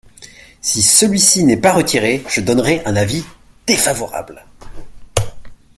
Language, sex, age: French, male, 19-29